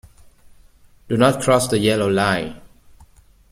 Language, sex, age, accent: English, male, 30-39, United States English